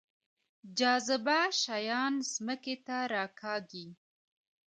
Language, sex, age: Pashto, female, 30-39